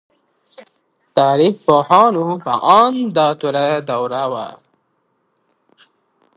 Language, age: Pashto, under 19